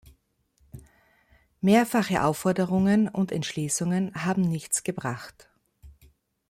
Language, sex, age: German, female, 50-59